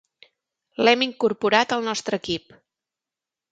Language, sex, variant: Catalan, female, Central